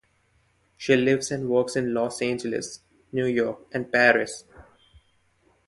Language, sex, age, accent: English, male, 19-29, India and South Asia (India, Pakistan, Sri Lanka)